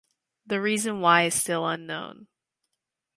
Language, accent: English, Canadian English